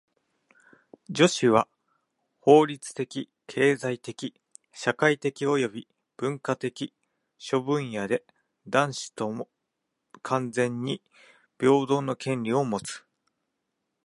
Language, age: Japanese, 40-49